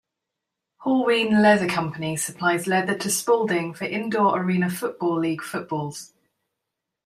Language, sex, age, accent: English, female, 40-49, England English